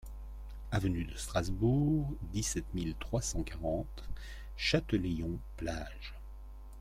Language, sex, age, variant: French, male, 40-49, Français de métropole